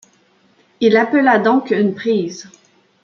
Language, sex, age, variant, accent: French, female, 30-39, Français d'Amérique du Nord, Français du Canada